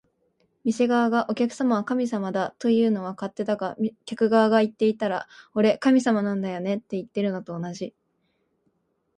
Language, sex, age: Japanese, female, 19-29